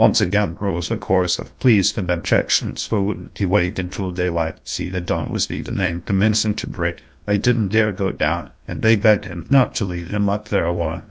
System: TTS, GlowTTS